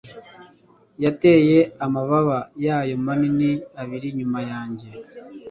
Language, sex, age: Kinyarwanda, female, 19-29